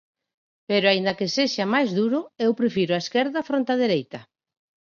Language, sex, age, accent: Galician, female, 40-49, Normativo (estándar)